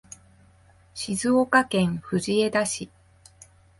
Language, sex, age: Japanese, female, 30-39